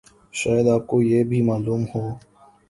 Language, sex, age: Urdu, male, 19-29